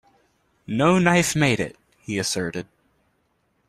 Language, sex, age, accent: English, male, 19-29, United States English